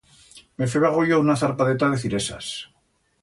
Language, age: Aragonese, 60-69